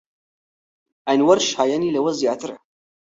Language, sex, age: Central Kurdish, male, 30-39